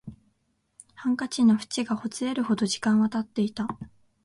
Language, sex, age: Japanese, female, 19-29